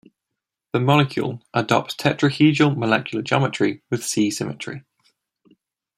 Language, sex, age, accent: English, male, 19-29, England English